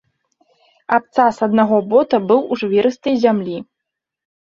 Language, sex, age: Belarusian, female, 19-29